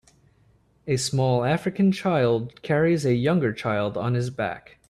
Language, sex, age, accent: English, male, 30-39, United States English